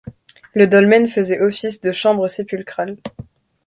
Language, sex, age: French, female, under 19